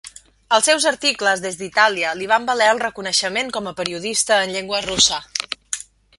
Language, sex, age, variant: Catalan, female, 40-49, Central